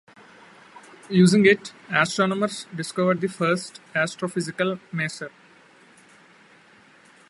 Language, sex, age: English, male, 19-29